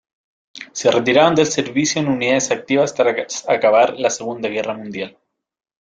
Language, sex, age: Spanish, male, 30-39